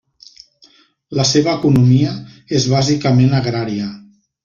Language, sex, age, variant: Catalan, male, 50-59, Central